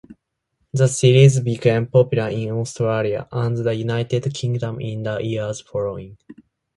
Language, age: English, 19-29